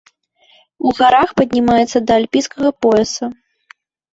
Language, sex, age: Belarusian, female, 19-29